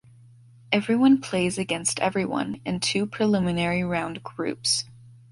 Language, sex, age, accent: English, female, under 19, United States English